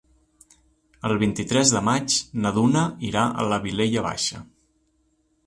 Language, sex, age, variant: Catalan, male, 30-39, Central